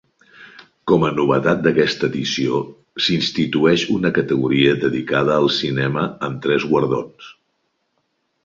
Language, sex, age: Catalan, male, 60-69